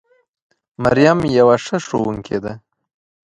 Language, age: Pashto, 19-29